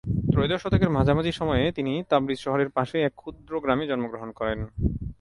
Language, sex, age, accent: Bengali, male, 19-29, Native